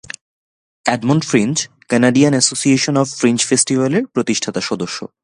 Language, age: Bengali, 19-29